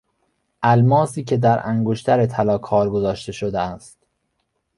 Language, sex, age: Persian, male, 19-29